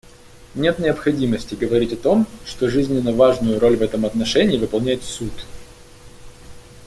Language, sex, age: Russian, male, 19-29